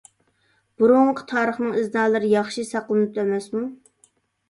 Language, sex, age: Uyghur, female, 30-39